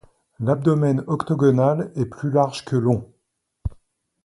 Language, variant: French, Français de métropole